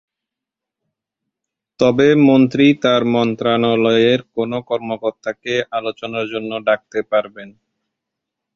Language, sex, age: Bengali, male, 19-29